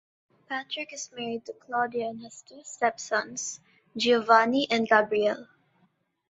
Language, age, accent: English, under 19, Filipino